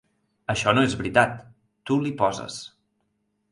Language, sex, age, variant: Catalan, male, 19-29, Central